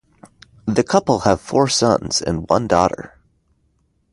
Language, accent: English, United States English